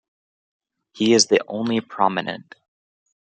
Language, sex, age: English, male, 19-29